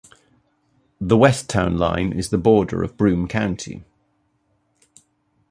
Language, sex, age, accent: English, male, 40-49, England English